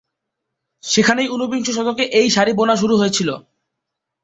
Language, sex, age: Bengali, male, 19-29